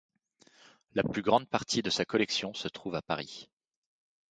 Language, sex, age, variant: French, male, 30-39, Français de métropole